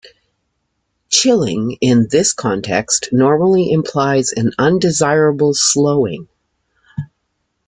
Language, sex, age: English, female, 60-69